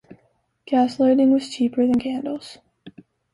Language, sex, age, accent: English, female, 19-29, United States English